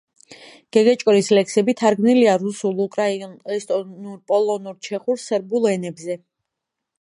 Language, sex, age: Georgian, female, 19-29